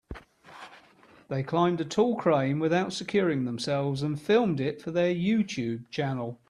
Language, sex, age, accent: English, male, 60-69, England English